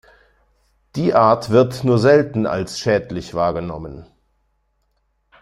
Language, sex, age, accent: German, male, 50-59, Deutschland Deutsch